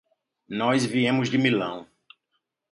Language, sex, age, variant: Portuguese, male, 30-39, Portuguese (Brasil)